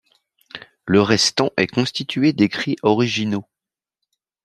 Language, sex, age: French, male, 40-49